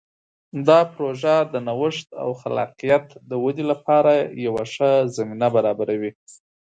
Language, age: Pashto, 30-39